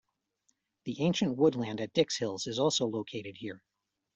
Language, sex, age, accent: English, male, 40-49, United States English